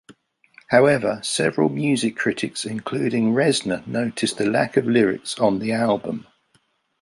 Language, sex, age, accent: English, male, 50-59, England English